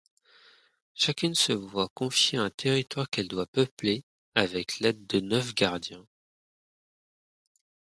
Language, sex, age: French, male, 19-29